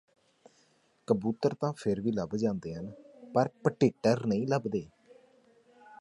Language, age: Punjabi, 30-39